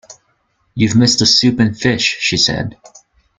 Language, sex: English, male